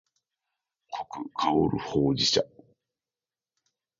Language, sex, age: Japanese, male, 40-49